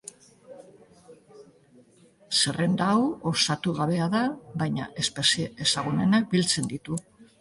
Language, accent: Basque, Mendebalekoa (Araba, Bizkaia, Gipuzkoako mendebaleko herri batzuk)